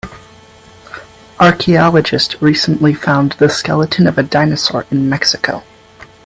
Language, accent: English, United States English